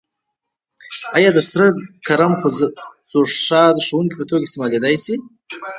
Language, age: Pashto, 19-29